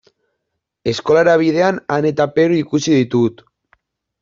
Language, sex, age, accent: Basque, male, 19-29, Mendebalekoa (Araba, Bizkaia, Gipuzkoako mendebaleko herri batzuk)